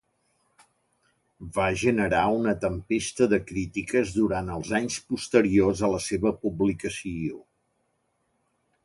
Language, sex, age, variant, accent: Catalan, male, 60-69, Central, central